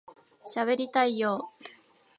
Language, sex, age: Japanese, female, 19-29